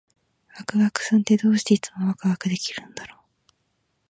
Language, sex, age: Japanese, female, 19-29